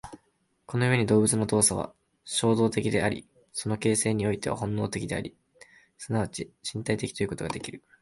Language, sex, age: Japanese, male, 19-29